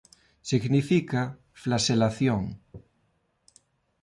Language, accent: Galician, Neofalante